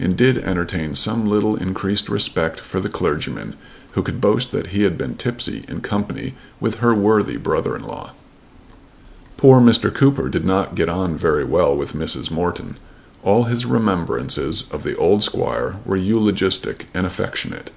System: none